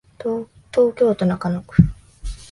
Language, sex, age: Japanese, female, 19-29